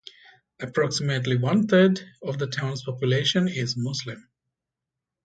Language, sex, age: English, male, 30-39